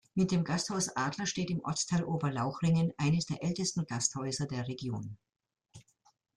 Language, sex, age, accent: German, female, 70-79, Deutschland Deutsch